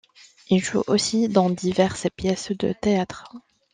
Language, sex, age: French, female, 19-29